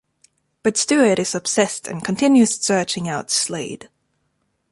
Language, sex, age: English, female, 19-29